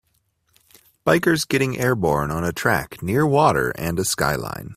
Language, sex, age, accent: English, male, 19-29, United States English